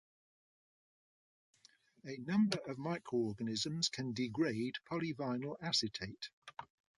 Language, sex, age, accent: English, male, 70-79, England English